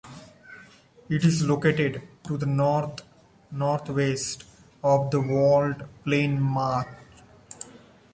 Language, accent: English, India and South Asia (India, Pakistan, Sri Lanka)